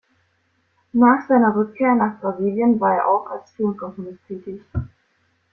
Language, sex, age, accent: German, female, under 19, Deutschland Deutsch